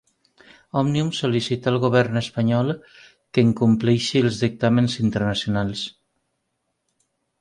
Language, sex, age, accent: Catalan, female, 40-49, valencià